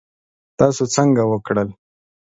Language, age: Pashto, 30-39